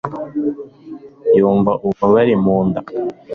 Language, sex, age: Kinyarwanda, male, under 19